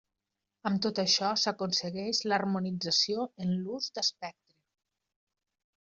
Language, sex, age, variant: Catalan, female, 50-59, Nord-Occidental